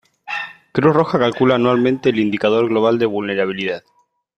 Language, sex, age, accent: Spanish, male, 19-29, Rioplatense: Argentina, Uruguay, este de Bolivia, Paraguay